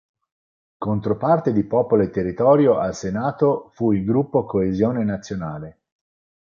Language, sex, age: Italian, male, 40-49